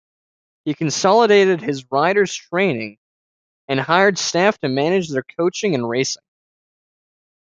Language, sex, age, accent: English, male, under 19, Canadian English